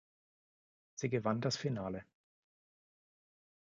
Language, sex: German, male